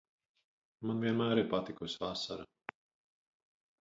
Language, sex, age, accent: Latvian, male, 50-59, Vidus dialekts